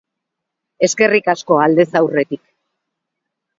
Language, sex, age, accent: Basque, female, 50-59, Mendebalekoa (Araba, Bizkaia, Gipuzkoako mendebaleko herri batzuk)